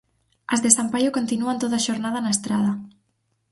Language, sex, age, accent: Galician, female, 19-29, Normativo (estándar)